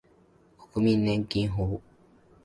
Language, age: Japanese, 19-29